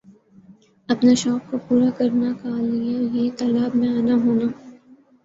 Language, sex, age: Urdu, male, 19-29